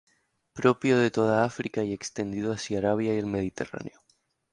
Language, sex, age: Spanish, male, 19-29